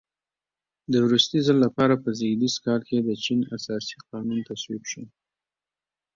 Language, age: Pashto, 19-29